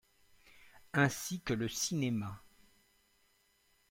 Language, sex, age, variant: French, male, 50-59, Français de métropole